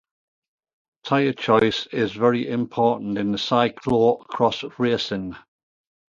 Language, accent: English, England English